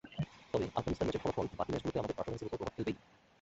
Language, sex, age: Bengali, male, 19-29